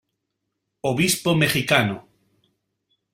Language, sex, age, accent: Spanish, male, 40-49, España: Norte peninsular (Asturias, Castilla y León, Cantabria, País Vasco, Navarra, Aragón, La Rioja, Guadalajara, Cuenca)